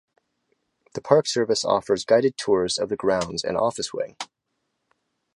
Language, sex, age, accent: English, male, 19-29, United States English